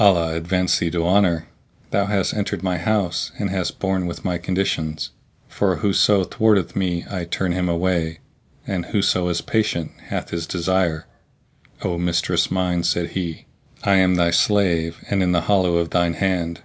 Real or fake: real